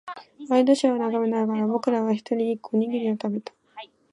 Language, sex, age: Japanese, female, under 19